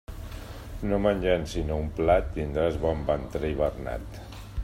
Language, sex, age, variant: Catalan, male, 50-59, Central